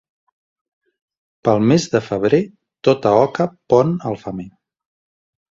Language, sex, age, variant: Catalan, male, 40-49, Central